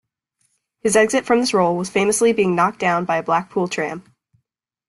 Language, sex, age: English, female, under 19